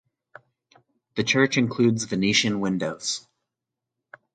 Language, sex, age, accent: English, male, 30-39, United States English